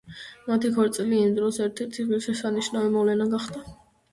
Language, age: Georgian, under 19